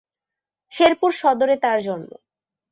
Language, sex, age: Bengali, female, 19-29